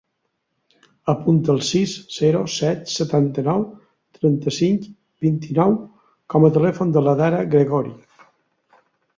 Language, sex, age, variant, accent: Catalan, male, 50-59, Balear, balear